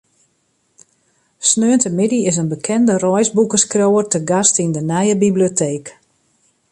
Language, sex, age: Western Frisian, female, 50-59